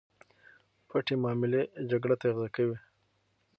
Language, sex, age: Pashto, male, 19-29